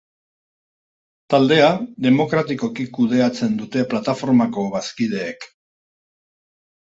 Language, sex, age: Basque, male, 60-69